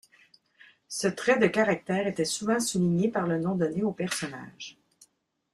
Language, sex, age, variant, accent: French, female, 50-59, Français d'Amérique du Nord, Français du Canada